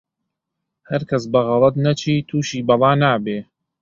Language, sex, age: Central Kurdish, male, 19-29